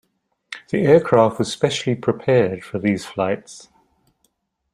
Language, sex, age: English, male, 60-69